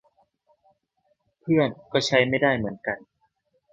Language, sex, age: Thai, male, 19-29